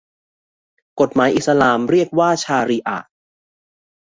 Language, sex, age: Thai, male, 30-39